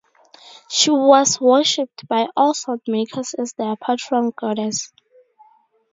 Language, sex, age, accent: English, female, 19-29, Southern African (South Africa, Zimbabwe, Namibia)